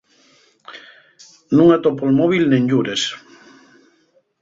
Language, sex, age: Asturian, male, 50-59